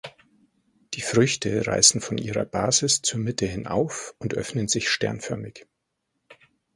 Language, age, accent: German, 30-39, Deutschland Deutsch